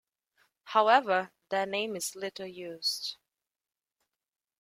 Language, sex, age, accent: English, female, 19-29, Welsh English